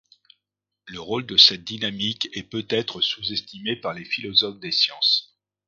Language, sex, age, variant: French, male, 50-59, Français de métropole